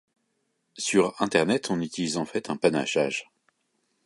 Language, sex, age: French, male, 40-49